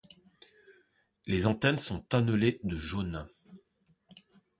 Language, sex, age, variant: French, male, 40-49, Français de métropole